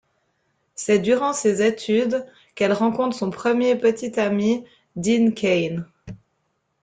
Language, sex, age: French, female, 30-39